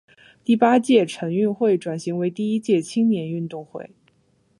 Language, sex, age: Chinese, female, 19-29